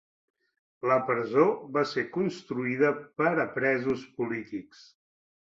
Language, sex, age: Catalan, male, 40-49